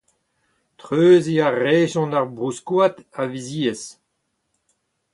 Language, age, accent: Breton, 70-79, Leoneg